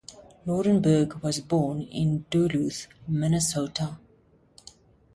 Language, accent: English, Southern African (South Africa, Zimbabwe, Namibia)